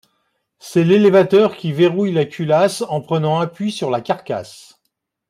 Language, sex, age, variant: French, male, 50-59, Français de métropole